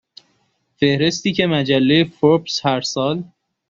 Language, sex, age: Persian, male, 19-29